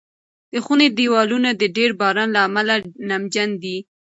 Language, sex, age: Pashto, female, 19-29